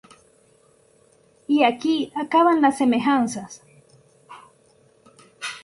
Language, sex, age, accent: Spanish, female, 19-29, América central